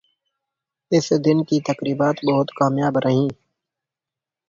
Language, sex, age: Urdu, male, 19-29